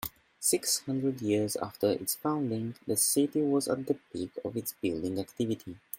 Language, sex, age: English, male, 30-39